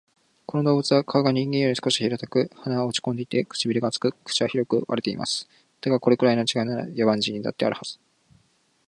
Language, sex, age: Japanese, male, 19-29